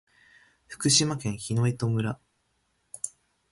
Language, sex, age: Japanese, male, 19-29